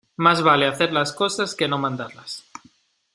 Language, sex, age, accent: Spanish, male, 19-29, España: Norte peninsular (Asturias, Castilla y León, Cantabria, País Vasco, Navarra, Aragón, La Rioja, Guadalajara, Cuenca)